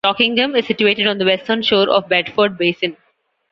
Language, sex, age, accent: English, female, 19-29, India and South Asia (India, Pakistan, Sri Lanka)